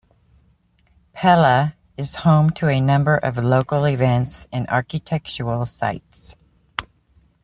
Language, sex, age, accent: English, female, 50-59, United States English